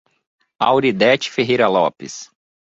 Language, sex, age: Portuguese, male, 19-29